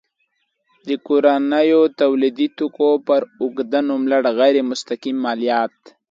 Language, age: Pashto, 19-29